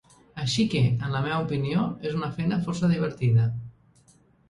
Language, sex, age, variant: Catalan, female, 30-39, Central